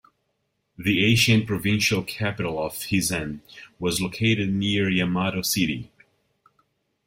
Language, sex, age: English, male, 30-39